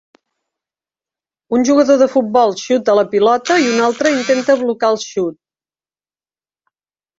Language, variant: Catalan, Central